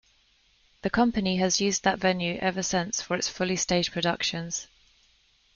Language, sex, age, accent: English, female, 30-39, England English